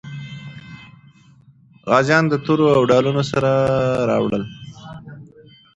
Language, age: Pashto, 19-29